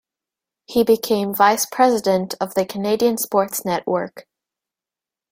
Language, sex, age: English, female, 19-29